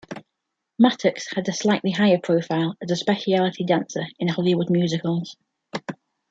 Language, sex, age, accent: English, female, 19-29, England English